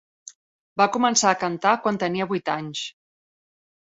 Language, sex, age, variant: Catalan, female, 50-59, Septentrional